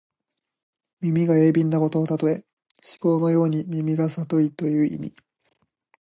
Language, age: Japanese, 19-29